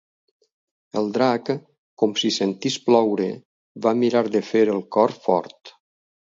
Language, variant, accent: Catalan, Valencià central, valencià